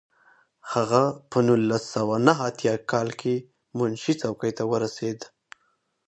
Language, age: Pashto, 19-29